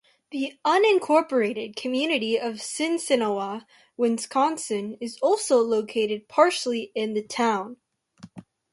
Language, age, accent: English, under 19, United States English